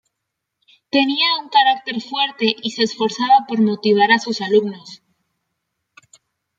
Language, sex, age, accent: Spanish, female, 19-29, México